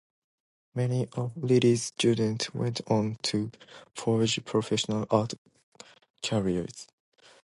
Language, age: English, 19-29